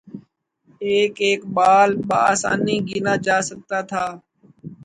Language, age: Urdu, 40-49